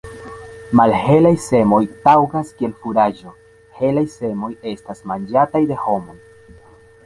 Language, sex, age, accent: Esperanto, male, 19-29, Internacia